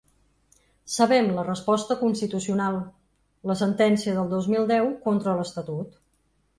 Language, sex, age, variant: Catalan, female, 40-49, Central